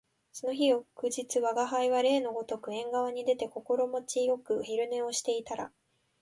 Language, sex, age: Japanese, female, 19-29